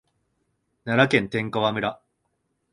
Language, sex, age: Japanese, male, 19-29